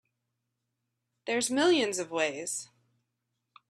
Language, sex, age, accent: English, female, 30-39, United States English